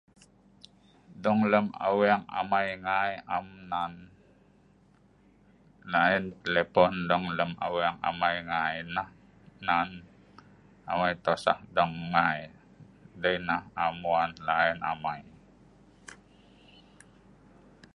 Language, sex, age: Sa'ban, female, 60-69